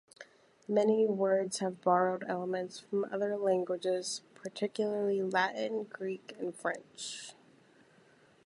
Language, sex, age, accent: English, female, 19-29, United States English